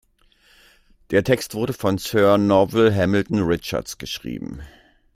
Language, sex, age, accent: German, male, 60-69, Deutschland Deutsch